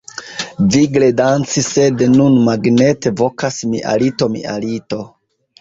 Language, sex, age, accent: Esperanto, male, 30-39, Internacia